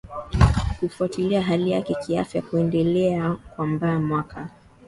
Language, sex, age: Swahili, female, 19-29